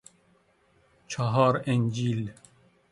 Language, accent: Persian, فارسی